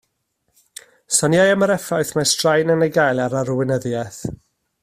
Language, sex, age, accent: Welsh, male, 30-39, Y Deyrnas Unedig Cymraeg